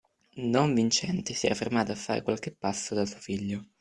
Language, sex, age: Italian, male, 19-29